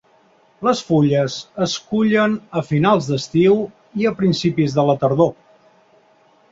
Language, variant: Catalan, Balear